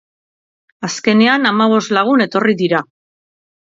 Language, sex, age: Basque, female, 40-49